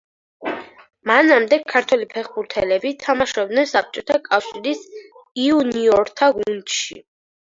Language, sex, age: Georgian, female, under 19